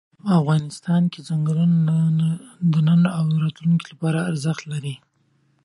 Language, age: Pashto, 19-29